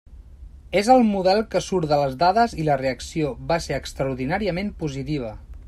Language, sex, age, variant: Catalan, male, 40-49, Central